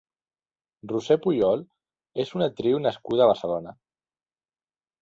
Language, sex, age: Catalan, male, 40-49